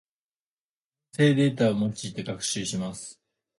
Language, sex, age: Japanese, male, 19-29